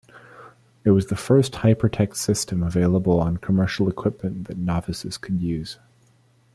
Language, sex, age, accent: English, male, 19-29, United States English